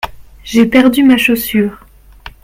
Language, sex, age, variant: French, female, 19-29, Français de métropole